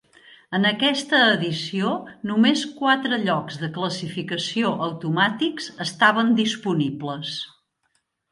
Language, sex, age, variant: Catalan, female, 50-59, Central